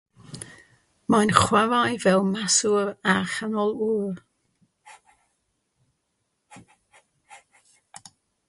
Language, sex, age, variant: Welsh, female, 60-69, South-Western Welsh